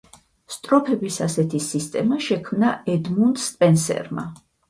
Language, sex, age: Georgian, female, 50-59